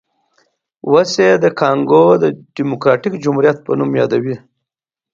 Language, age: Pashto, 40-49